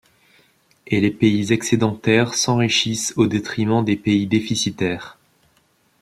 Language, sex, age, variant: French, male, 19-29, Français de métropole